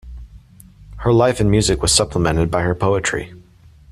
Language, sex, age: English, male, 19-29